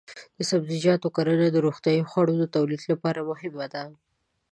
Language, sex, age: Pashto, female, 19-29